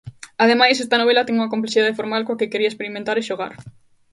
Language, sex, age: Galician, female, 19-29